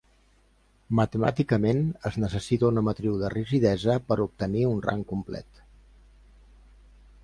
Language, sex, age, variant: Catalan, male, 50-59, Central